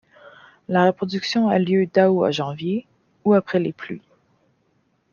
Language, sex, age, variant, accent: French, female, 19-29, Français d'Amérique du Nord, Français du Canada